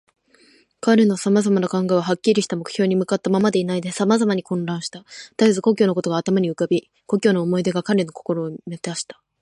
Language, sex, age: Japanese, female, 19-29